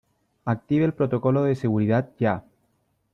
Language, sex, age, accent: Spanish, male, 30-39, Chileno: Chile, Cuyo